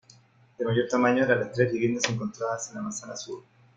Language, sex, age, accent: Spanish, male, 40-49, España: Norte peninsular (Asturias, Castilla y León, Cantabria, País Vasco, Navarra, Aragón, La Rioja, Guadalajara, Cuenca)